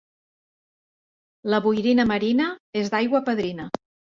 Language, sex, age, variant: Catalan, female, 50-59, Central